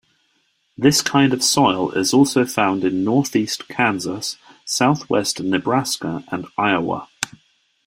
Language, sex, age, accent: English, male, 30-39, England English